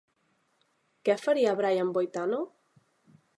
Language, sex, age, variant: Catalan, female, 30-39, Central